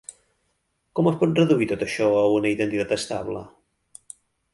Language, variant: Catalan, Central